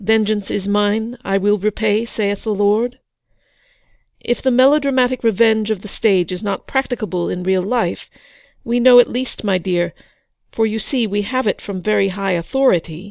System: none